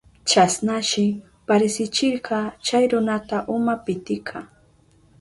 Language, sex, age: Southern Pastaza Quechua, female, 19-29